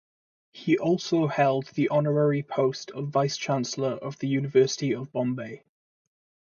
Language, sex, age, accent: English, male, 19-29, Welsh English